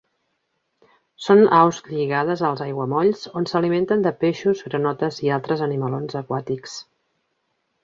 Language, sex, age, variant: Catalan, female, 40-49, Central